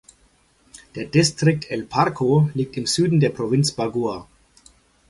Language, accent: German, Deutschland Deutsch